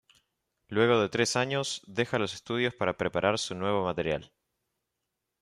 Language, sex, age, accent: Spanish, male, 30-39, Rioplatense: Argentina, Uruguay, este de Bolivia, Paraguay